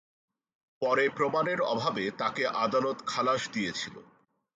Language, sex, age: Bengali, male, 40-49